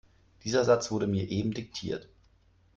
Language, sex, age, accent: German, male, 30-39, Deutschland Deutsch